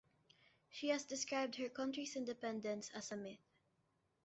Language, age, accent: English, under 19, Filipino